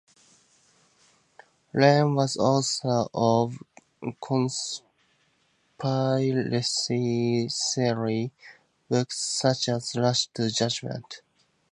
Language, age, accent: English, 19-29, United States English